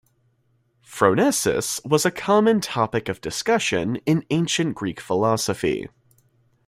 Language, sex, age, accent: English, male, under 19, United States English